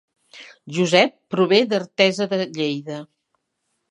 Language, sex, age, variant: Catalan, female, 60-69, Central